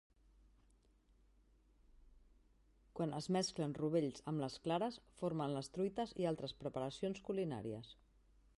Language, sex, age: Catalan, female, 40-49